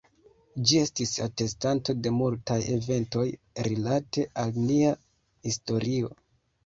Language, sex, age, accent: Esperanto, male, 19-29, Internacia